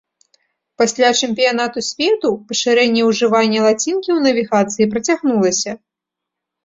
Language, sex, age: Belarusian, female, 19-29